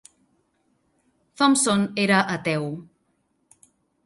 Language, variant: Catalan, Central